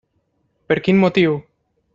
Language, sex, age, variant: Catalan, male, 19-29, Nord-Occidental